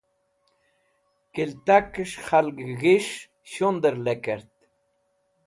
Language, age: Wakhi, 70-79